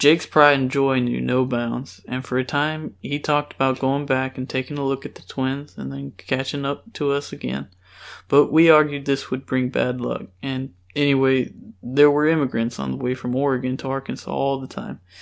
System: none